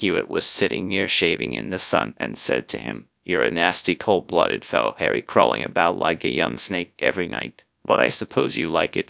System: TTS, GradTTS